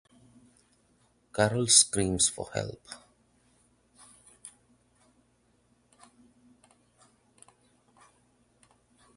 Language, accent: English, India and South Asia (India, Pakistan, Sri Lanka)